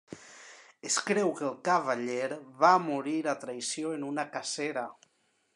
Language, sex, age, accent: Catalan, male, 30-39, valencià